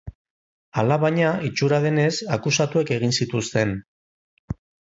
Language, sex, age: Basque, male, 40-49